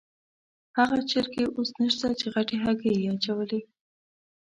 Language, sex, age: Pashto, female, under 19